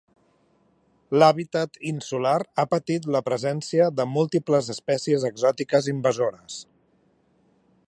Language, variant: Catalan, Central